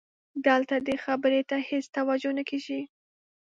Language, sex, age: Pashto, female, 19-29